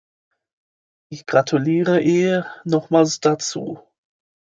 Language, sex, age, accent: German, male, 19-29, Britisches Deutsch